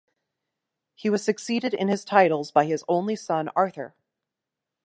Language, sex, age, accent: English, female, 30-39, United States English